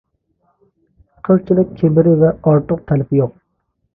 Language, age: Uyghur, 19-29